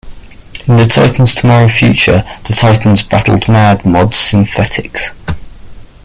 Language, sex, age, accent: English, male, 40-49, England English